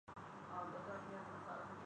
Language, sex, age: Urdu, male, 19-29